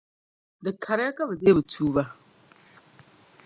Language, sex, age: Dagbani, female, 30-39